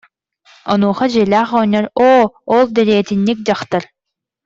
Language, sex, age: Yakut, female, under 19